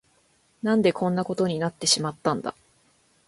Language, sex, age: Japanese, female, 19-29